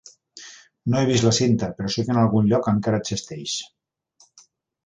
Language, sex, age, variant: Catalan, male, 60-69, Central